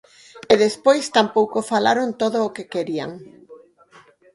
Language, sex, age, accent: Galician, female, 50-59, Normativo (estándar)